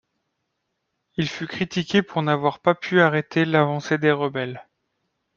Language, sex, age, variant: French, male, 30-39, Français de métropole